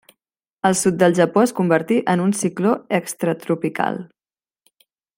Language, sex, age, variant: Catalan, female, 40-49, Central